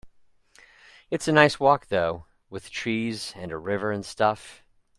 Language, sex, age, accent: English, male, 50-59, United States English